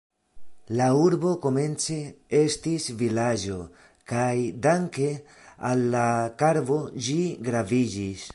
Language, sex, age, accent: Esperanto, male, 40-49, Internacia